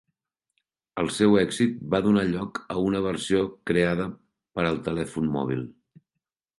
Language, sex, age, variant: Catalan, male, 50-59, Central